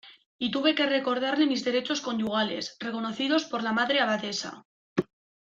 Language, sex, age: Spanish, female, 19-29